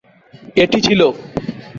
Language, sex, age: Bengali, male, 19-29